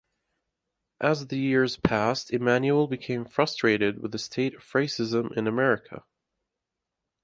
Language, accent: English, United States English